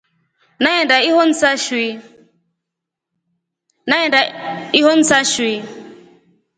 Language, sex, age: Rombo, female, 30-39